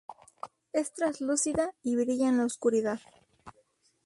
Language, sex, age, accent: Spanish, female, 19-29, México